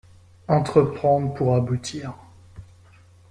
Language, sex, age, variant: French, male, 19-29, Français de métropole